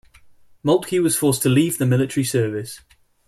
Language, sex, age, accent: English, male, 19-29, England English